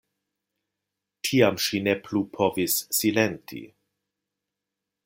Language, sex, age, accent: Esperanto, male, 50-59, Internacia